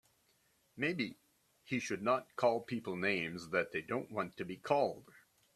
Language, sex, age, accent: English, male, 70-79, United States English